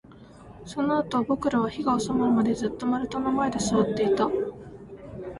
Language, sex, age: Japanese, female, 19-29